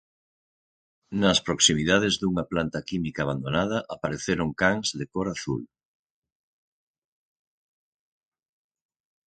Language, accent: Galician, Atlántico (seseo e gheada)